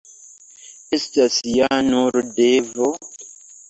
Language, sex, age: Esperanto, male, 19-29